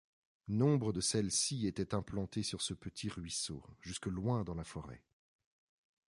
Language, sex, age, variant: French, male, 40-49, Français de métropole